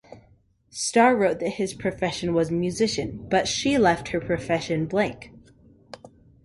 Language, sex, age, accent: English, male, under 19, United States English